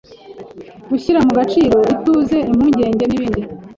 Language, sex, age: Kinyarwanda, female, 30-39